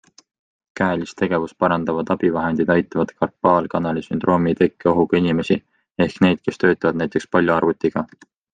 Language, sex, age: Estonian, male, 19-29